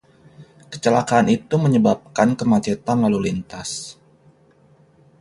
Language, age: Indonesian, 30-39